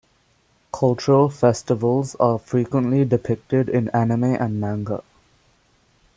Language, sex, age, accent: English, male, under 19, England English